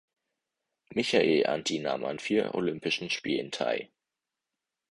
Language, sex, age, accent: German, male, 19-29, Deutschland Deutsch